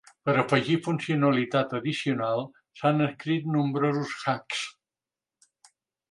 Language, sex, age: Catalan, male, 70-79